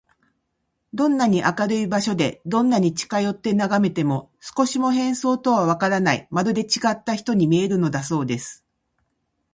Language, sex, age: Japanese, female, 50-59